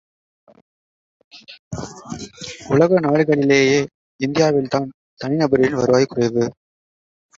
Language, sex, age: Tamil, male, 19-29